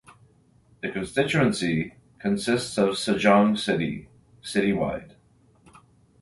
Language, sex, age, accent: English, male, 40-49, Canadian English